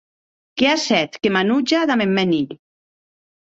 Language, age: Occitan, 50-59